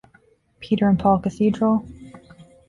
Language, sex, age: English, female, 19-29